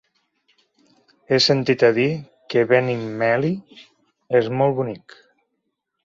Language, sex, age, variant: Catalan, male, 40-49, Central